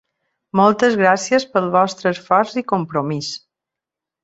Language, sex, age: Catalan, female, 40-49